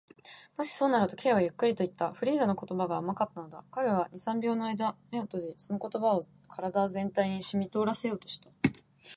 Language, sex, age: Japanese, female, 19-29